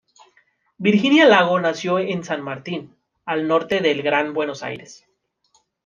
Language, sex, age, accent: Spanish, male, 19-29, México